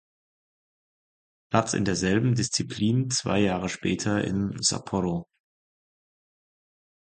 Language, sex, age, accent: German, male, 30-39, Deutschland Deutsch